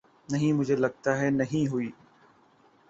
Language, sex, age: Urdu, male, 40-49